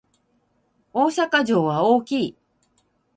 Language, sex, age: Japanese, female, 60-69